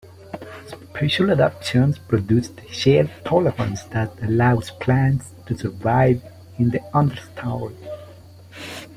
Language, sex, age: English, male, 19-29